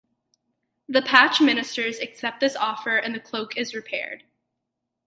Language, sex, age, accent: English, female, under 19, United States English